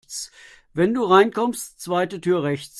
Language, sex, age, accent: German, male, 50-59, Deutschland Deutsch